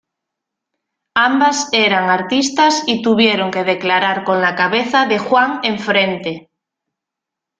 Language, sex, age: Spanish, female, 30-39